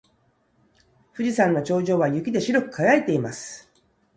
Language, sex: Japanese, female